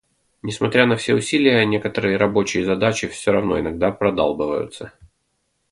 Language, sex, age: Russian, male, 30-39